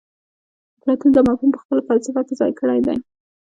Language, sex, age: Pashto, female, under 19